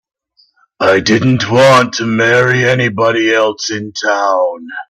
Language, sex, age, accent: English, male, 40-49, Canadian English